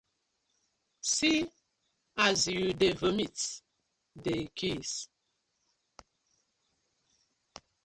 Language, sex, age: Nigerian Pidgin, female, 30-39